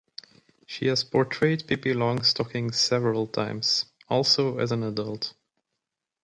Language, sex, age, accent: English, male, 19-29, England English